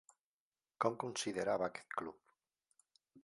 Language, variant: Catalan, Central